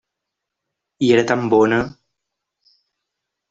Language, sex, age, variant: Catalan, male, 19-29, Central